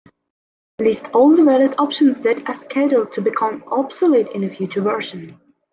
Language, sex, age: English, female, under 19